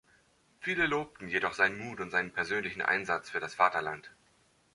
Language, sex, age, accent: German, male, 40-49, Deutschland Deutsch